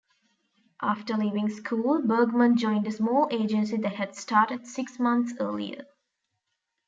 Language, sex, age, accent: English, female, 19-29, India and South Asia (India, Pakistan, Sri Lanka)